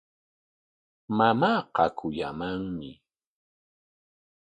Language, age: Corongo Ancash Quechua, 50-59